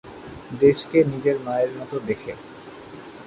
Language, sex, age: Bengali, male, 19-29